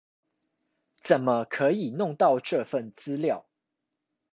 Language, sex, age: Chinese, male, 19-29